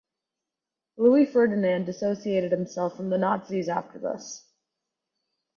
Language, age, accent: English, under 19, United States English